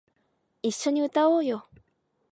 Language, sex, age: Japanese, female, 19-29